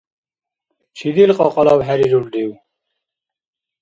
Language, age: Dargwa, 50-59